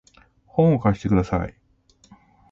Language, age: Japanese, 40-49